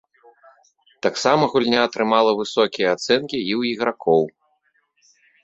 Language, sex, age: Belarusian, male, 30-39